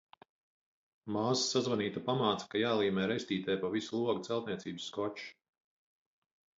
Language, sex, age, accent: Latvian, male, 50-59, Vidus dialekts